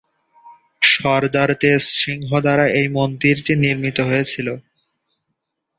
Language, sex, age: Bengali, male, 19-29